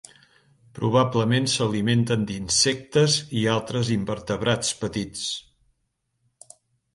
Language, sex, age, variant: Catalan, male, 60-69, Central